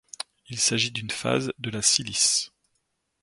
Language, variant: French, Français de métropole